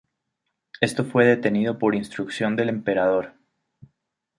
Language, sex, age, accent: Spanish, male, 30-39, Andino-Pacífico: Colombia, Perú, Ecuador, oeste de Bolivia y Venezuela andina